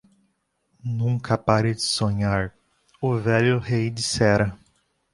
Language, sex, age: Portuguese, male, 19-29